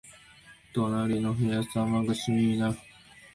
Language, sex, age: Japanese, male, 19-29